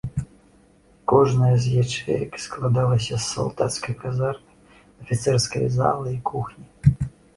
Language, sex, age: Belarusian, male, 50-59